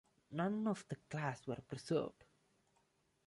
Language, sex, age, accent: English, male, 19-29, India and South Asia (India, Pakistan, Sri Lanka)